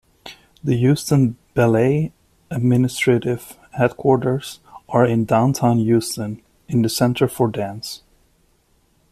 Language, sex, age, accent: English, male, 30-39, United States English